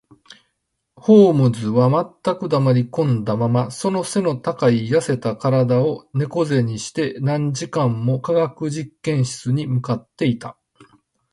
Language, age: Japanese, 50-59